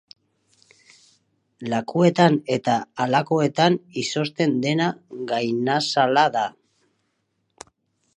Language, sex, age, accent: Basque, male, 40-49, Mendebalekoa (Araba, Bizkaia, Gipuzkoako mendebaleko herri batzuk)